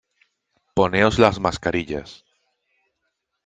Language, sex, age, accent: Spanish, male, 30-39, España: Sur peninsular (Andalucia, Extremadura, Murcia)